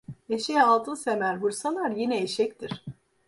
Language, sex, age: Turkish, female, 50-59